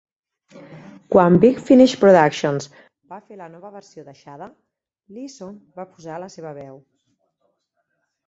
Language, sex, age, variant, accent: Catalan, female, 40-49, Central, Barcelonès